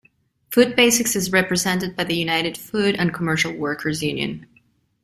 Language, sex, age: English, female, 30-39